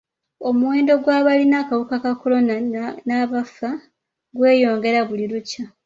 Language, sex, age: Ganda, female, 19-29